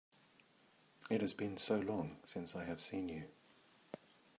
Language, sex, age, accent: English, male, 50-59, England English